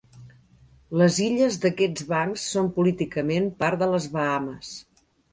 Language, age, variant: Catalan, 60-69, Central